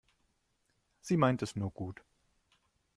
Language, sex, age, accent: German, male, 19-29, Deutschland Deutsch